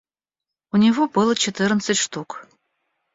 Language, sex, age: Russian, female, 40-49